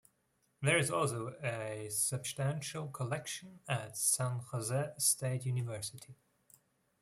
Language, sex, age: English, male, 19-29